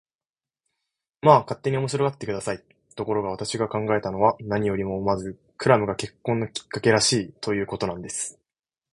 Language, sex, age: Japanese, male, 19-29